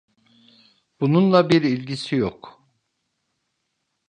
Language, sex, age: Turkish, male, 50-59